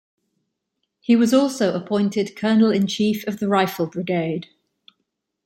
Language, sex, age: English, female, 50-59